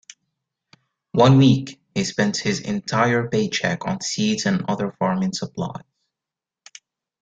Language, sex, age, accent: English, male, 19-29, United States English